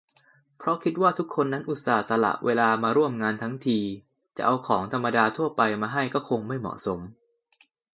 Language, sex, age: Thai, male, 19-29